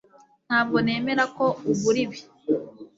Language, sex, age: Kinyarwanda, female, 19-29